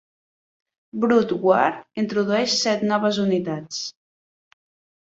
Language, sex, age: Catalan, female, 30-39